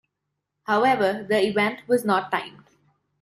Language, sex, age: English, female, 19-29